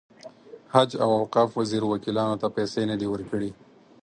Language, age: Pashto, 19-29